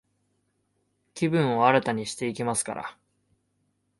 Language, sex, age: Japanese, male, 19-29